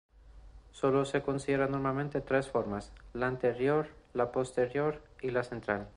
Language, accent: Spanish, Andino-Pacífico: Colombia, Perú, Ecuador, oeste de Bolivia y Venezuela andina